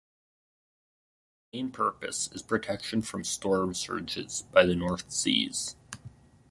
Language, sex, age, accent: English, male, 19-29, United States English